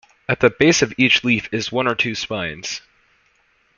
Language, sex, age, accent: English, male, under 19, United States English